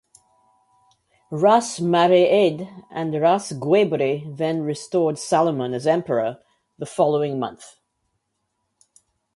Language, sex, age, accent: English, female, 50-59, West Indies and Bermuda (Bahamas, Bermuda, Jamaica, Trinidad)